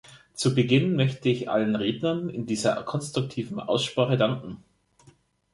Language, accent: German, Deutschland Deutsch